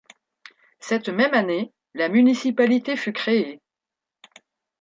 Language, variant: French, Français de métropole